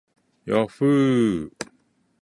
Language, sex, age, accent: Japanese, male, 40-49, 標準語